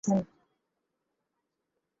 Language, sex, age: Bengali, female, 50-59